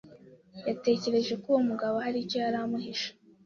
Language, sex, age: Kinyarwanda, female, 19-29